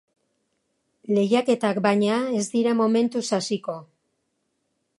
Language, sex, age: Basque, female, 60-69